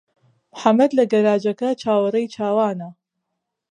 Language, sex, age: Central Kurdish, female, 30-39